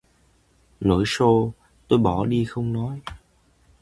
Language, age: Vietnamese, 19-29